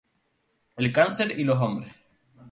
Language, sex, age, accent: Spanish, male, 19-29, España: Islas Canarias